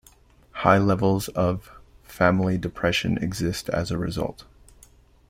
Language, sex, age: English, male, 40-49